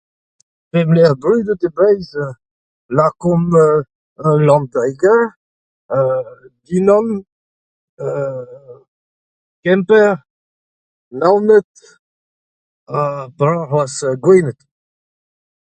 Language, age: Breton, 40-49